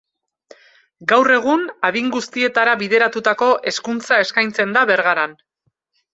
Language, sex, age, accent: Basque, female, 40-49, Mendebalekoa (Araba, Bizkaia, Gipuzkoako mendebaleko herri batzuk)